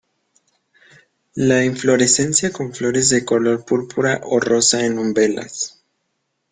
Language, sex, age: Spanish, male, under 19